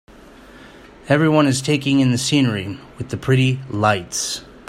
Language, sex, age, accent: English, male, 40-49, Canadian English